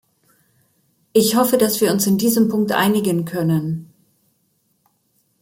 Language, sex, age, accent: German, female, 60-69, Deutschland Deutsch